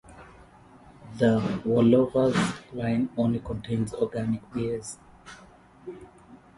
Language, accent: English, Kenyan English